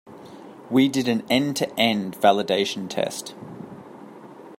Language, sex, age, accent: English, male, 19-29, Australian English